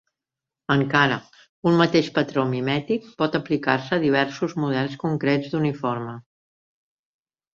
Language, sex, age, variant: Catalan, female, 60-69, Central